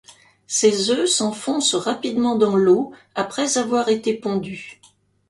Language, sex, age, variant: French, female, 70-79, Français de métropole